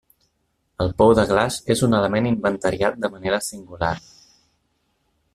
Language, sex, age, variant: Catalan, male, 30-39, Central